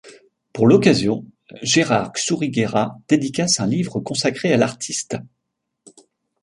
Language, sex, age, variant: French, male, 40-49, Français de métropole